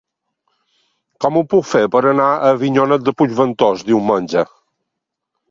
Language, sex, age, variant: Catalan, male, 60-69, Balear